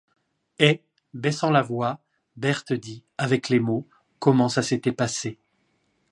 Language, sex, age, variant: French, male, 40-49, Français de métropole